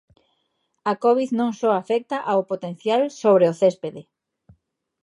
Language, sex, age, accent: Galician, female, 40-49, Atlántico (seseo e gheada)